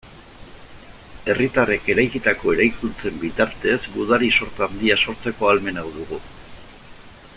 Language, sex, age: Basque, male, 50-59